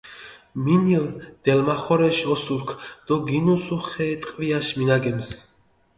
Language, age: Mingrelian, 30-39